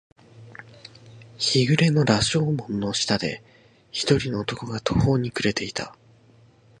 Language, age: Japanese, 19-29